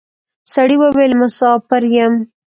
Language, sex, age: Pashto, female, 19-29